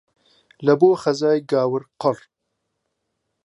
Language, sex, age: Central Kurdish, male, 19-29